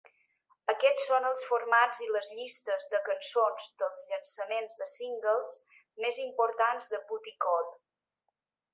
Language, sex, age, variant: Catalan, female, 40-49, Balear